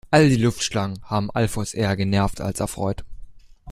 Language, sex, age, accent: German, male, under 19, Deutschland Deutsch